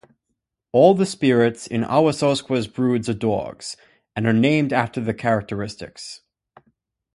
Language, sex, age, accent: English, male, 19-29, United States English